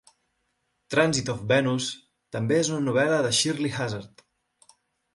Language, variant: Catalan, Central